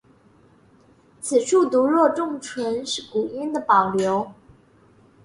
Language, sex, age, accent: Chinese, female, 19-29, 出生地：北京市